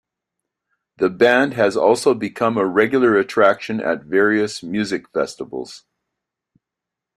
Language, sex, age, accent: English, male, 60-69, Canadian English